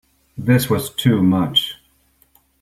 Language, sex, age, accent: English, male, 19-29, United States English